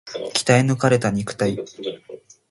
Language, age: Japanese, 19-29